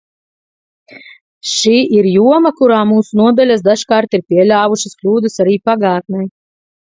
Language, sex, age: Latvian, female, 30-39